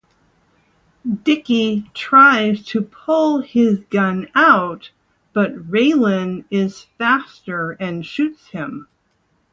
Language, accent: English, United States English